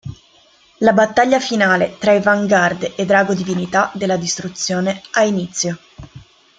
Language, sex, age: Italian, female, 19-29